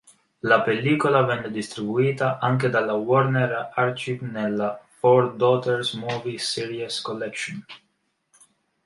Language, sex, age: Italian, male, 19-29